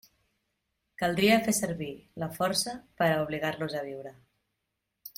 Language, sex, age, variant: Catalan, female, 30-39, Central